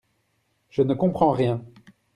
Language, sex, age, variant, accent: French, male, 30-39, Français d'Europe, Français de Belgique